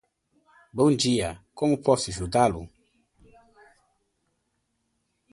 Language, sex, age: Portuguese, male, 50-59